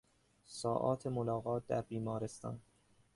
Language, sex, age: Persian, male, 19-29